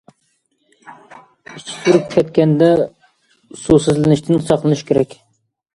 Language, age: Uyghur, 19-29